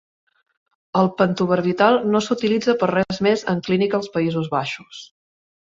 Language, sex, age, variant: Catalan, female, 30-39, Central